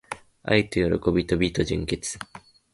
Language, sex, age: Japanese, male, 19-29